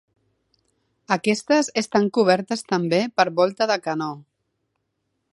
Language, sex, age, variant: Catalan, female, 40-49, Central